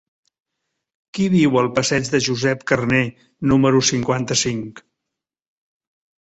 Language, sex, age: Catalan, male, 70-79